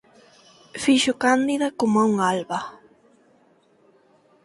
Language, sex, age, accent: Galician, female, 19-29, Oriental (común en zona oriental); Neofalante